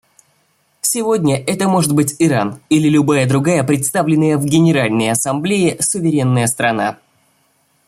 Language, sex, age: Russian, male, under 19